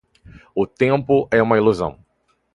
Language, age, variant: Portuguese, 30-39, Portuguese (Brasil)